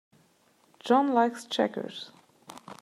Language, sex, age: English, female, 30-39